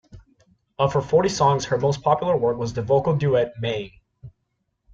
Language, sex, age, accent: English, male, 19-29, United States English